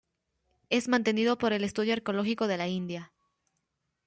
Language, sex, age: Spanish, female, under 19